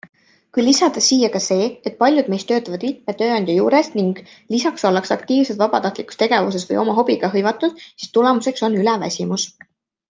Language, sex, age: Estonian, female, 19-29